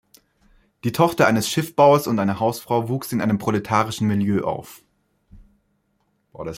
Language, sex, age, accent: German, male, 19-29, Deutschland Deutsch